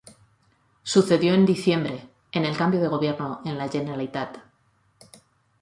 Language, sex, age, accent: Spanish, female, 40-49, España: Norte peninsular (Asturias, Castilla y León, Cantabria, País Vasco, Navarra, Aragón, La Rioja, Guadalajara, Cuenca)